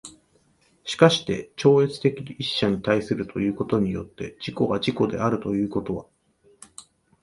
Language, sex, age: Japanese, male, 40-49